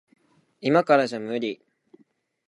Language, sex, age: Japanese, male, 19-29